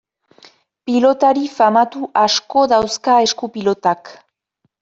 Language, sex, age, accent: Basque, female, 19-29, Nafar-lapurtarra edo Zuberotarra (Lapurdi, Nafarroa Beherea, Zuberoa)